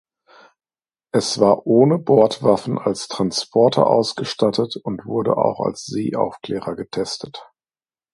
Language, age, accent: German, 30-39, Deutschland Deutsch